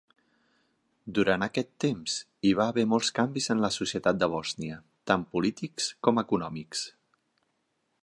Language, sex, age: Catalan, male, 50-59